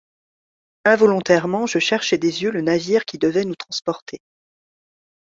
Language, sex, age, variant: French, female, 40-49, Français de métropole